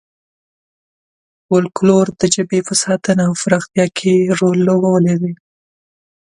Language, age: Pashto, 19-29